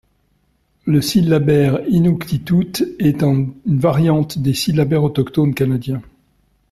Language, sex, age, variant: French, male, 60-69, Français de métropole